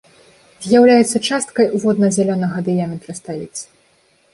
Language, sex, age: Belarusian, female, 19-29